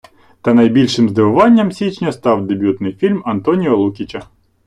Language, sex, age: Ukrainian, male, 30-39